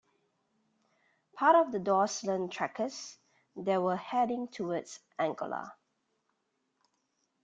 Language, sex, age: English, female, 30-39